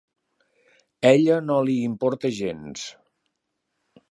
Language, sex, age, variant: Catalan, male, 60-69, Central